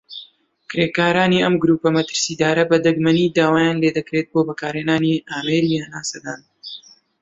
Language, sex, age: Central Kurdish, male, 19-29